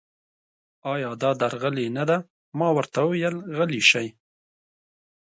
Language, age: Pashto, 30-39